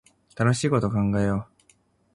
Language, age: Japanese, 19-29